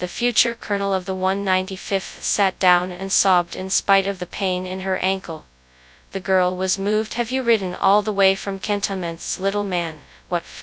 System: TTS, FastPitch